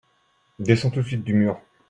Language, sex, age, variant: French, male, 19-29, Français de métropole